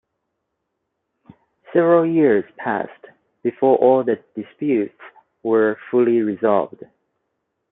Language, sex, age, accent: English, male, 50-59, United States English